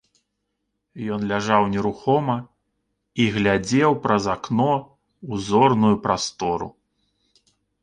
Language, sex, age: Belarusian, male, 30-39